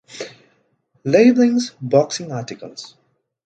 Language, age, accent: English, 19-29, India and South Asia (India, Pakistan, Sri Lanka)